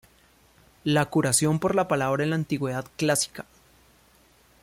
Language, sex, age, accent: Spanish, male, 30-39, Andino-Pacífico: Colombia, Perú, Ecuador, oeste de Bolivia y Venezuela andina